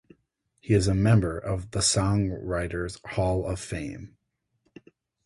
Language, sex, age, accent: English, male, 30-39, United States English